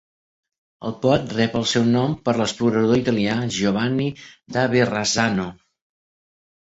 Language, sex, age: Catalan, male, 60-69